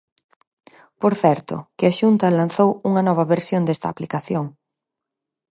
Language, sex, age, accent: Galician, female, 30-39, Normativo (estándar)